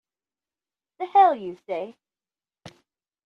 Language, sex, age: English, female, 40-49